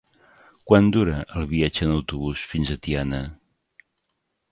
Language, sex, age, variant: Catalan, male, 50-59, Central